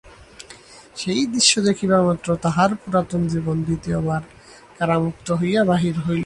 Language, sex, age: Bengali, male, 19-29